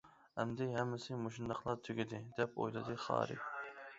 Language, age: Uyghur, 19-29